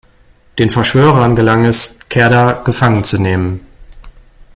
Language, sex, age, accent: German, male, 40-49, Deutschland Deutsch